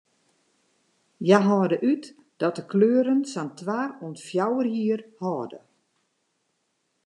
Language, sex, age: Western Frisian, female, 50-59